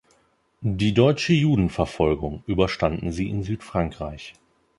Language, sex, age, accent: German, male, 30-39, Deutschland Deutsch